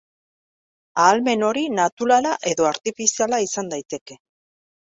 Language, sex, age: Basque, female, 40-49